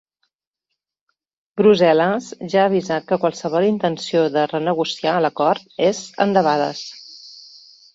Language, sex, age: Catalan, female, 40-49